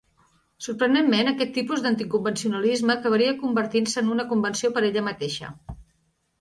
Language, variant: Catalan, Nord-Occidental